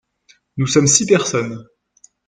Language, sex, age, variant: French, male, 30-39, Français de métropole